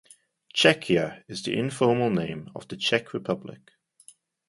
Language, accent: English, England English